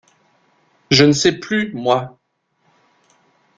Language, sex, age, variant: French, male, 40-49, Français de métropole